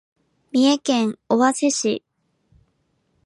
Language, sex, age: Japanese, female, 19-29